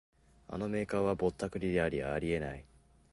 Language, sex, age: Japanese, male, under 19